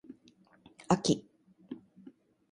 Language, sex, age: Japanese, female, 40-49